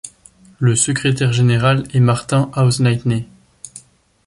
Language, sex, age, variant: French, male, 19-29, Français de métropole